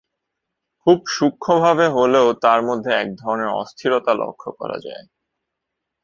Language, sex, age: Bengali, male, 19-29